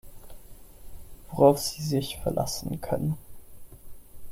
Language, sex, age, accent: German, male, 19-29, Deutschland Deutsch